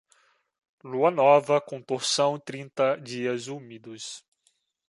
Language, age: Portuguese, 19-29